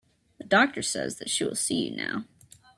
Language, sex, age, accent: English, female, 19-29, United States English